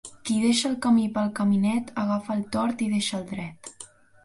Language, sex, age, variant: Catalan, female, under 19, Central